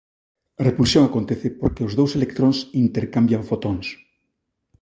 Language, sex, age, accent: Galician, male, 50-59, Normativo (estándar)